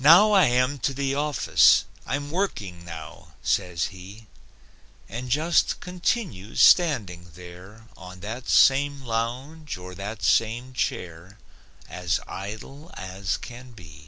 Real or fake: real